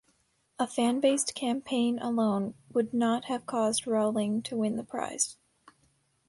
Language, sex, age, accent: English, female, under 19, United States English